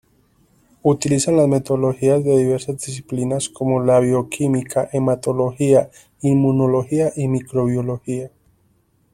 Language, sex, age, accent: Spanish, male, 19-29, Caribe: Cuba, Venezuela, Puerto Rico, República Dominicana, Panamá, Colombia caribeña, México caribeño, Costa del golfo de México